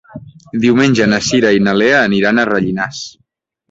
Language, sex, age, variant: Catalan, male, 19-29, Central